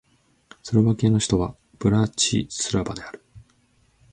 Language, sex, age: Japanese, male, 30-39